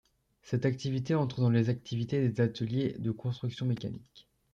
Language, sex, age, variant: French, male, under 19, Français de métropole